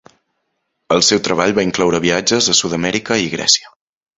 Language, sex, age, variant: Catalan, male, 19-29, Central